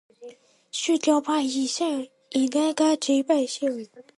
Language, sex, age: Chinese, female, 19-29